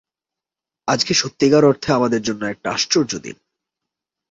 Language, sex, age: Bengali, male, 19-29